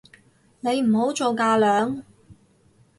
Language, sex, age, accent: Cantonese, female, 30-39, 广州音